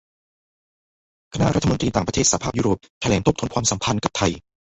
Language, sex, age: Thai, male, 19-29